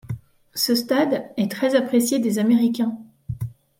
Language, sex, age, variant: French, female, 40-49, Français de métropole